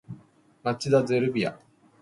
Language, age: Japanese, 30-39